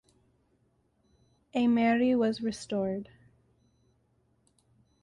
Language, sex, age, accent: English, female, 19-29, Canadian English